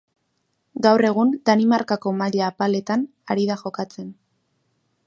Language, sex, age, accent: Basque, female, under 19, Erdialdekoa edo Nafarra (Gipuzkoa, Nafarroa)